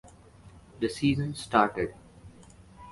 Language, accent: English, India and South Asia (India, Pakistan, Sri Lanka)